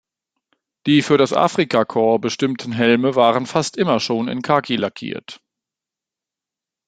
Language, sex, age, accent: German, male, 40-49, Deutschland Deutsch